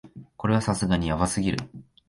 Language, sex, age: Japanese, male, 19-29